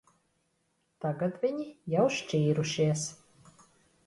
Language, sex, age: Latvian, female, 50-59